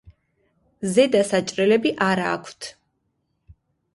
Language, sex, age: Georgian, female, 19-29